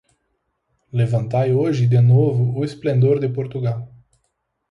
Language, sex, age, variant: Portuguese, male, 19-29, Portuguese (Brasil)